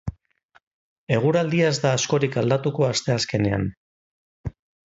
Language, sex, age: Basque, male, 40-49